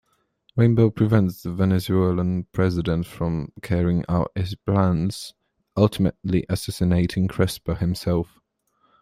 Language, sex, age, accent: English, male, under 19, England English